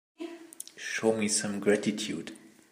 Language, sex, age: English, male, 40-49